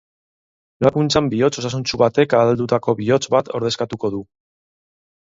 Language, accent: Basque, Mendebalekoa (Araba, Bizkaia, Gipuzkoako mendebaleko herri batzuk)